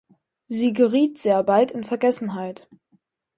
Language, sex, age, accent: German, male, under 19, Deutschland Deutsch